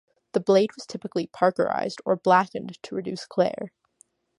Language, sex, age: English, female, 19-29